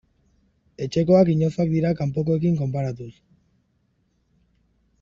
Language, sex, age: Basque, female, 19-29